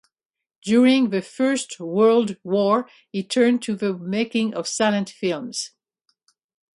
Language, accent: English, United States English